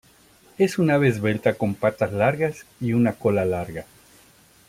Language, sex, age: Spanish, male, 50-59